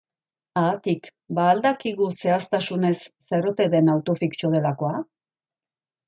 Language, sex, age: Basque, female, 50-59